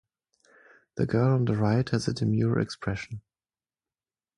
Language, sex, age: English, male, 19-29